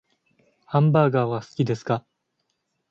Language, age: Japanese, 19-29